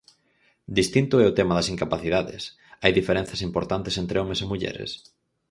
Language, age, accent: Galician, 19-29, Normativo (estándar)